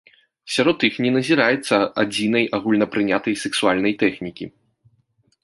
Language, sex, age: Belarusian, male, 19-29